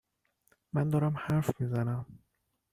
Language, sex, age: Persian, male, 30-39